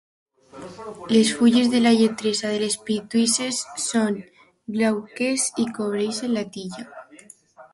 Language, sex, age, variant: Catalan, female, under 19, Alacantí